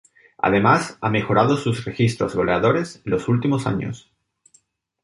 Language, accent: Spanish, España: Sur peninsular (Andalucia, Extremadura, Murcia)